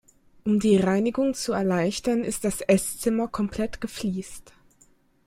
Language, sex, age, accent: German, female, 19-29, Deutschland Deutsch